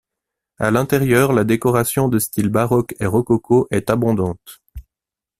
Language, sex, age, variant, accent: French, male, 40-49, Français d'Europe, Français de Suisse